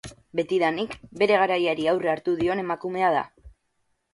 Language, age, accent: Basque, under 19, Batua